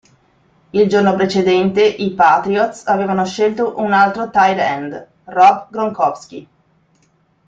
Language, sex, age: Italian, female, 40-49